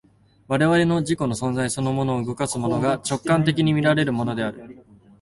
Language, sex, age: Japanese, male, 19-29